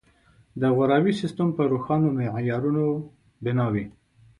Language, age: Pashto, 30-39